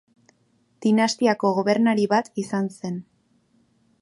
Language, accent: Basque, Erdialdekoa edo Nafarra (Gipuzkoa, Nafarroa)